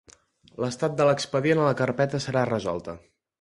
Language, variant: Catalan, Central